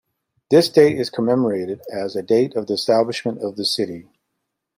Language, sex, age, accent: English, male, 40-49, United States English